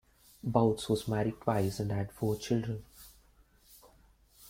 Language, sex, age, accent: English, male, 19-29, India and South Asia (India, Pakistan, Sri Lanka)